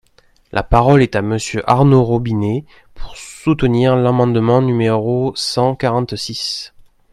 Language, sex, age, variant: French, male, 19-29, Français de métropole